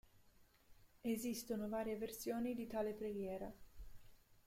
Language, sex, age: Italian, female, 19-29